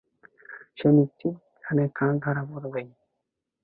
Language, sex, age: Bengali, male, under 19